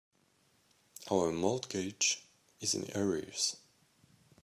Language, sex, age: English, male, 30-39